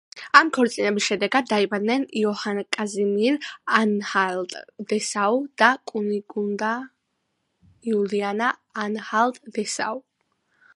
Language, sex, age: Georgian, female, under 19